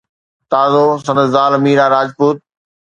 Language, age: Sindhi, 40-49